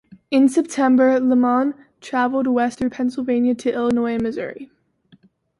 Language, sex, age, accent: English, female, 19-29, United States English